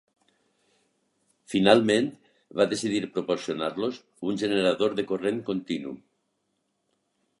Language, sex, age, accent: Catalan, male, 60-69, valencià